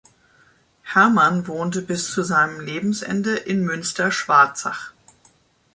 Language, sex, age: German, male, 50-59